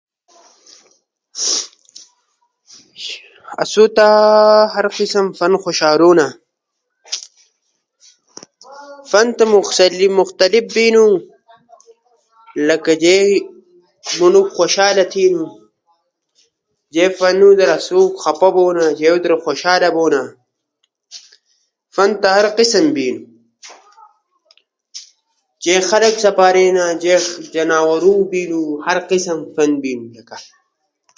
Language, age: Ushojo, under 19